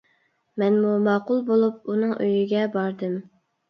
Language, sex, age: Uyghur, female, 30-39